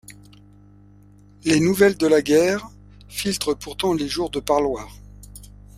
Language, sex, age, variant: French, male, 60-69, Français de métropole